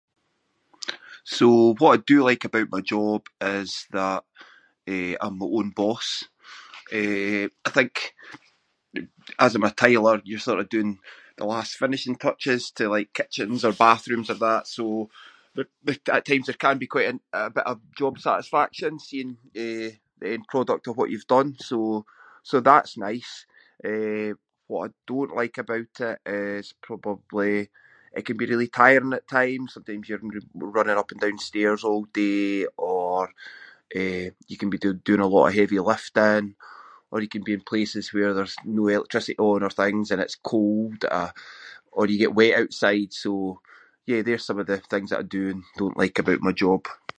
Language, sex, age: Scots, male, 40-49